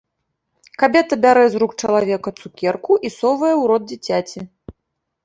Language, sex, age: Belarusian, female, 30-39